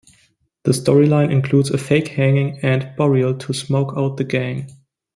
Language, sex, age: English, male, 19-29